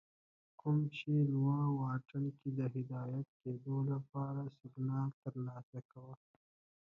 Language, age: Pashto, 19-29